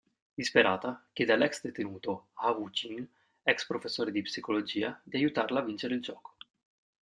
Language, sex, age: Italian, male, 19-29